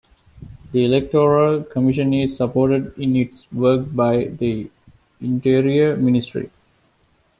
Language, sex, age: English, male, 19-29